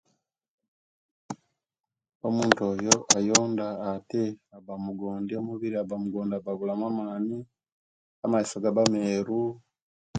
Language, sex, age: Kenyi, male, 30-39